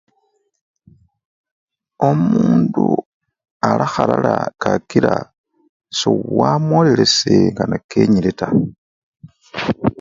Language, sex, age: Luyia, male, 40-49